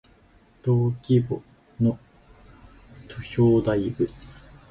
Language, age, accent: Japanese, 19-29, 標準語